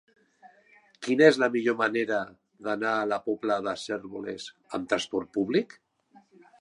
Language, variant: Catalan, Central